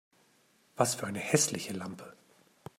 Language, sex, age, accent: German, male, 50-59, Deutschland Deutsch